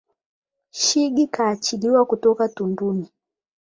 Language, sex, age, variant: Swahili, female, 19-29, Kiswahili cha Bara ya Tanzania